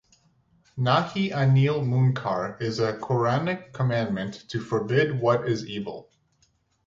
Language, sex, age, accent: English, male, 19-29, United States English